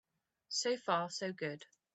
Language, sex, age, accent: English, female, 19-29, England English